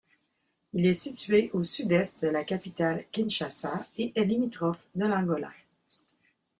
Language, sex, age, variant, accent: French, female, 50-59, Français d'Amérique du Nord, Français du Canada